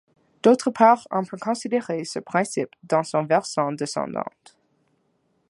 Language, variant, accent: French, Français d'Amérique du Nord, Français du Canada